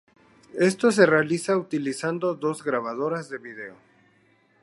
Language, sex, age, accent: Spanish, male, 30-39, México